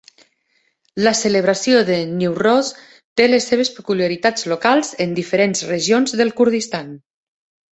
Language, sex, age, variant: Catalan, female, 40-49, Nord-Occidental